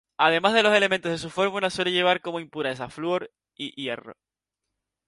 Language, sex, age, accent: Spanish, male, 19-29, España: Islas Canarias